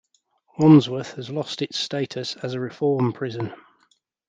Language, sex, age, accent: English, male, 30-39, England English